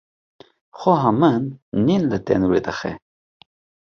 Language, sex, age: Kurdish, male, 40-49